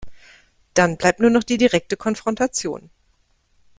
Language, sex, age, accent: German, female, 30-39, Deutschland Deutsch